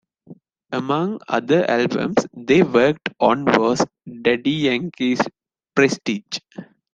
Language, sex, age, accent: English, male, 19-29, India and South Asia (India, Pakistan, Sri Lanka)